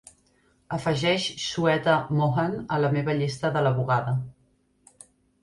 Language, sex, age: Catalan, female, 30-39